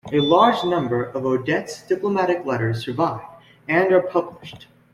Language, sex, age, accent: English, male, under 19, United States English